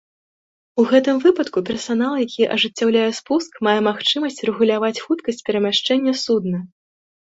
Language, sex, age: Belarusian, female, 19-29